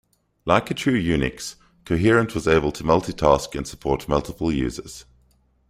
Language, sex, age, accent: English, male, 30-39, Southern African (South Africa, Zimbabwe, Namibia)